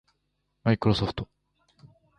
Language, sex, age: Japanese, male, 50-59